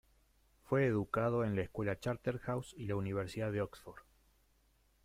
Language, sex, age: Spanish, male, 50-59